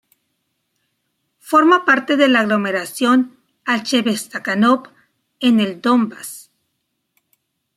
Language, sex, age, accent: Spanish, female, 40-49, México